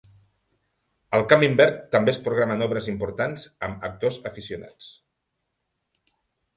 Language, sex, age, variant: Catalan, male, 50-59, Central